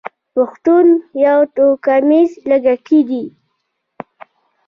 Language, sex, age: Pashto, female, under 19